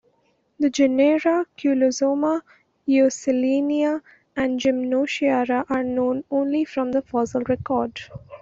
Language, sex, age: English, female, 19-29